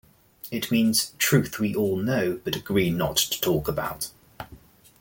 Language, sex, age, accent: English, male, 40-49, England English